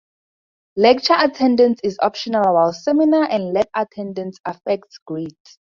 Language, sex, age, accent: English, female, under 19, Southern African (South Africa, Zimbabwe, Namibia)